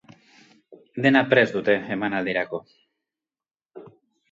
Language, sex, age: Basque, male, 50-59